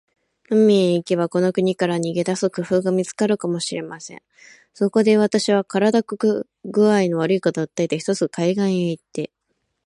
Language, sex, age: Japanese, female, 19-29